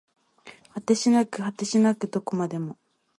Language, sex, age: Japanese, female, 19-29